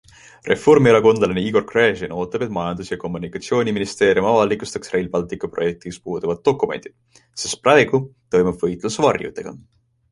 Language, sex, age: Estonian, male, 19-29